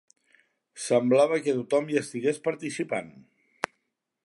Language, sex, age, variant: Catalan, male, 30-39, Central